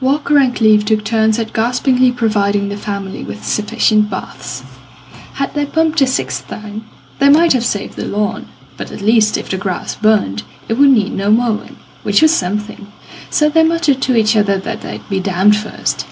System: none